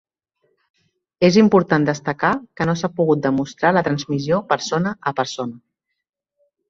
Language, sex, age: Catalan, female, 30-39